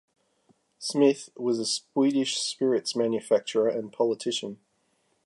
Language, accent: English, Australian English